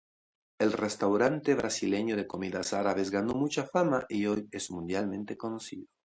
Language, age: Spanish, 60-69